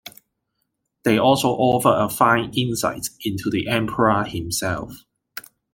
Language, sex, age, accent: English, male, 19-29, Hong Kong English